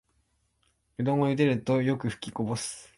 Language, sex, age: Japanese, male, 19-29